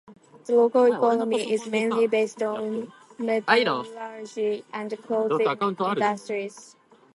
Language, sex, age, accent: English, female, under 19, United States English